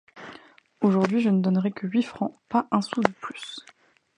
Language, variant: French, Français de métropole